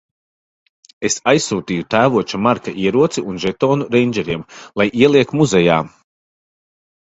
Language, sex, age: Latvian, male, 30-39